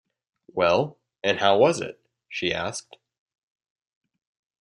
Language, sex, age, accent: English, male, under 19, United States English